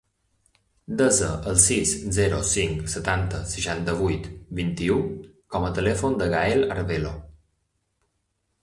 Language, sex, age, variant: Catalan, male, 30-39, Balear